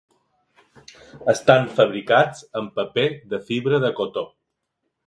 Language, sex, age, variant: Catalan, male, 40-49, Balear